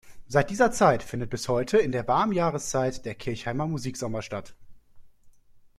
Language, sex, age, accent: German, male, 19-29, Deutschland Deutsch